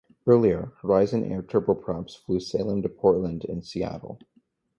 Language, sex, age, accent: English, male, under 19, United States English